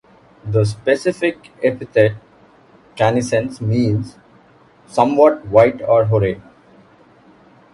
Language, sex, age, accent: English, male, 30-39, India and South Asia (India, Pakistan, Sri Lanka)